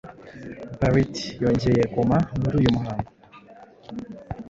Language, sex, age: Kinyarwanda, male, 19-29